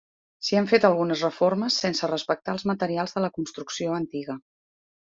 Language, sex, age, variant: Catalan, female, 40-49, Central